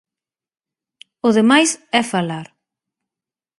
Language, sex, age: Galician, female, 40-49